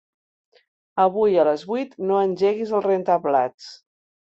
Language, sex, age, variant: Catalan, female, 50-59, Central